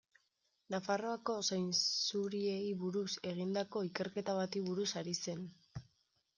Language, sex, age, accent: Basque, female, 19-29, Mendebalekoa (Araba, Bizkaia, Gipuzkoako mendebaleko herri batzuk)